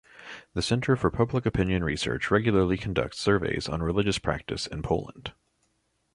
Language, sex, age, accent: English, male, 30-39, United States English